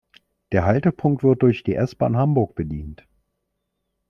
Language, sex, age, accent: German, male, 40-49, Deutschland Deutsch